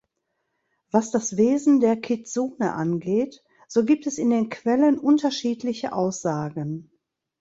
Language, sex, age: German, female, 60-69